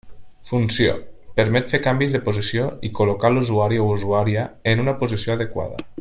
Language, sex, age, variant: Catalan, male, 19-29, Nord-Occidental